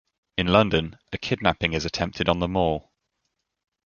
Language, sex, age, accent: English, male, 19-29, England English